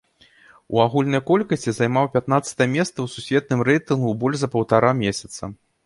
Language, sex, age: Belarusian, male, 30-39